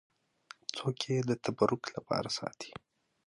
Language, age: Pashto, 19-29